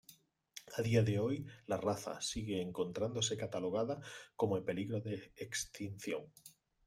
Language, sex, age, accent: Spanish, male, 30-39, España: Sur peninsular (Andalucia, Extremadura, Murcia)